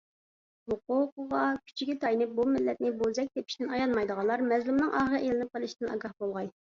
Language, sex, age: Uyghur, female, 19-29